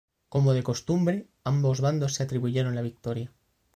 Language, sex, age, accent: Spanish, male, 19-29, España: Centro-Sur peninsular (Madrid, Toledo, Castilla-La Mancha)